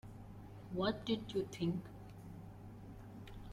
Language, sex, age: English, female, 19-29